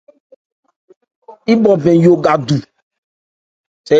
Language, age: Ebrié, 19-29